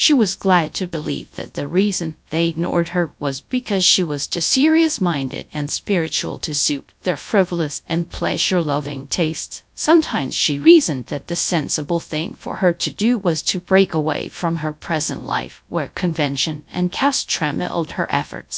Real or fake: fake